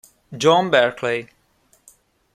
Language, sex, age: Italian, male, 19-29